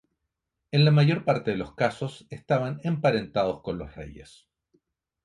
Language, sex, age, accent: Spanish, male, 30-39, Chileno: Chile, Cuyo